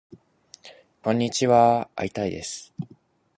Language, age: Japanese, 19-29